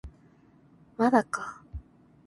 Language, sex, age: Japanese, female, under 19